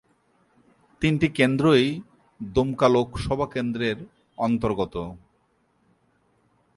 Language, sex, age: Bengali, male, 30-39